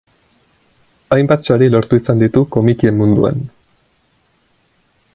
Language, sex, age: Basque, male, 19-29